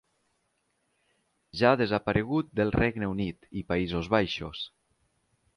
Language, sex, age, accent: Catalan, male, 19-29, valencià; valencià meridional